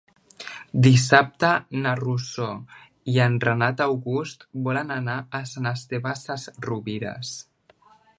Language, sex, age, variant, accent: Catalan, male, under 19, Central, central